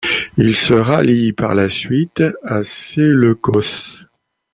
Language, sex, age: French, male, 50-59